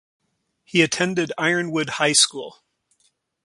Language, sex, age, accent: English, male, 50-59, Canadian English